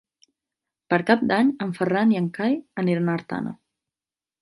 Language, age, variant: Catalan, 19-29, Central